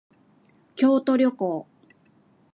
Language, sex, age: Japanese, female, 50-59